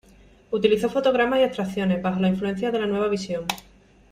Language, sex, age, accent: Spanish, female, 30-39, España: Sur peninsular (Andalucia, Extremadura, Murcia)